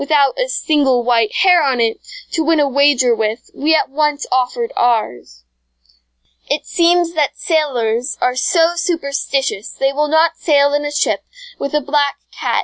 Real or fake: real